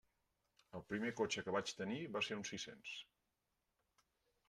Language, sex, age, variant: Catalan, male, 40-49, Central